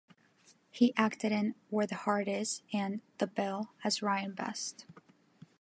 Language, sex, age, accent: English, female, 19-29, United States English